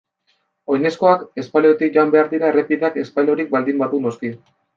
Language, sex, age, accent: Basque, male, 19-29, Mendebalekoa (Araba, Bizkaia, Gipuzkoako mendebaleko herri batzuk)